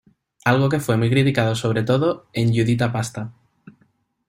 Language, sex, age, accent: Spanish, male, 30-39, España: Sur peninsular (Andalucia, Extremadura, Murcia)